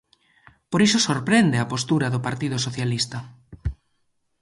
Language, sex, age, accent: Galician, male, 19-29, Normativo (estándar)